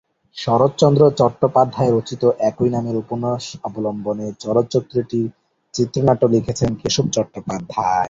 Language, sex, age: Bengali, male, under 19